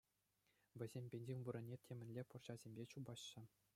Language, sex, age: Chuvash, male, under 19